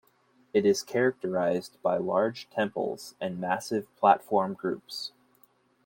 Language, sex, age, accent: English, male, 30-39, United States English